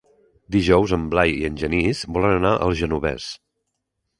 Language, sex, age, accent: Catalan, male, 40-49, Oriental